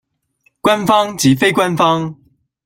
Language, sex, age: Chinese, male, 19-29